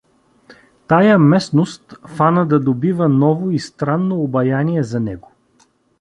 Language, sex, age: Bulgarian, male, 40-49